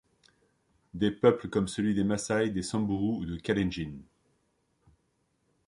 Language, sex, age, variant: French, male, 40-49, Français de métropole